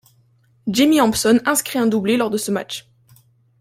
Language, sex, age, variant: French, female, 19-29, Français de métropole